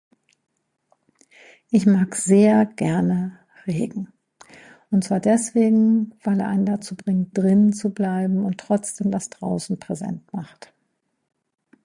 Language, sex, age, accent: German, female, 50-59, Deutschland Deutsch